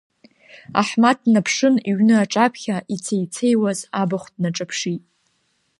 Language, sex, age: Abkhazian, female, under 19